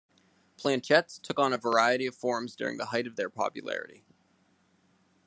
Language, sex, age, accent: English, male, 30-39, United States English